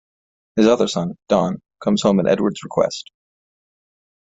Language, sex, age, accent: English, male, 19-29, United States English